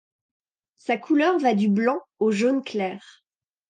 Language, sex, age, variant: French, female, 40-49, Français de métropole